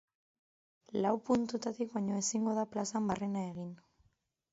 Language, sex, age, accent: Basque, female, 19-29, Mendebalekoa (Araba, Bizkaia, Gipuzkoako mendebaleko herri batzuk)